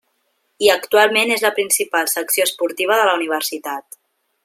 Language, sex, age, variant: Catalan, female, 19-29, Central